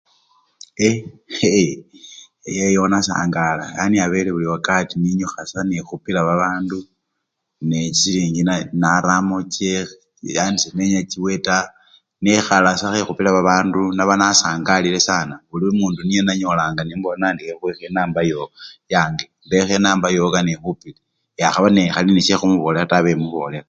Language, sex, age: Luyia, male, 60-69